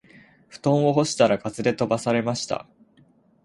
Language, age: Japanese, 19-29